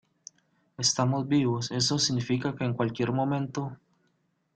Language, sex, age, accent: Spanish, male, 30-39, Caribe: Cuba, Venezuela, Puerto Rico, República Dominicana, Panamá, Colombia caribeña, México caribeño, Costa del golfo de México